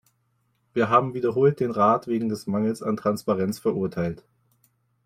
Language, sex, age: German, male, 19-29